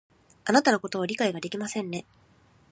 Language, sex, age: Japanese, female, 19-29